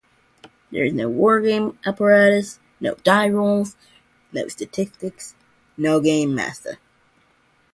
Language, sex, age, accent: English, male, under 19, United States English